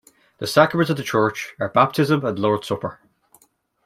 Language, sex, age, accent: English, male, 19-29, Irish English